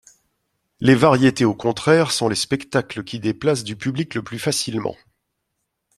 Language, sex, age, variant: French, male, 50-59, Français de métropole